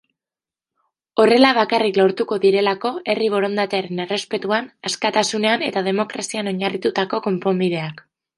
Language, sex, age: Basque, female, 19-29